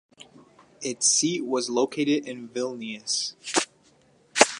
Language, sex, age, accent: English, male, under 19, United States English